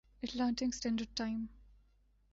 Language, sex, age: Urdu, female, 19-29